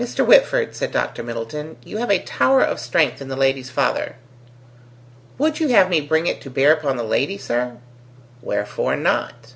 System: none